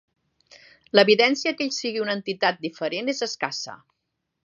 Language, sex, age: Catalan, female, 50-59